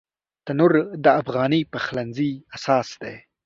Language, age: Pashto, under 19